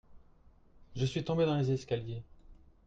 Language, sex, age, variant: French, male, 30-39, Français de métropole